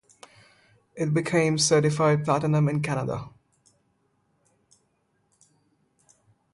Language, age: English, 19-29